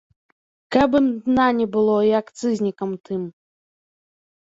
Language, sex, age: Belarusian, female, 19-29